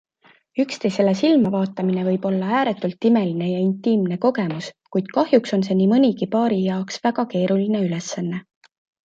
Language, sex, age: Estonian, female, 30-39